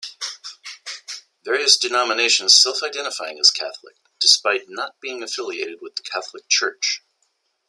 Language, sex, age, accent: English, male, 60-69, United States English